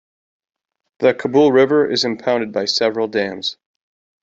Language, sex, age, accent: English, male, 40-49, United States English